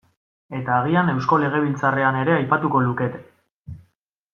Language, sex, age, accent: Basque, male, 19-29, Mendebalekoa (Araba, Bizkaia, Gipuzkoako mendebaleko herri batzuk)